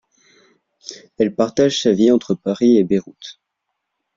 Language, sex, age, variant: French, male, under 19, Français de métropole